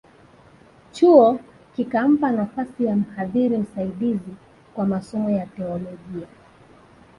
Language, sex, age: Swahili, female, 30-39